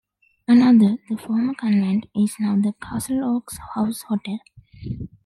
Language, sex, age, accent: English, female, 19-29, India and South Asia (India, Pakistan, Sri Lanka)